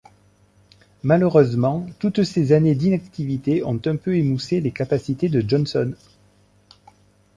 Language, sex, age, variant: French, male, 40-49, Français de métropole